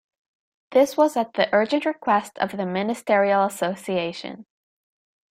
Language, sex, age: English, female, 19-29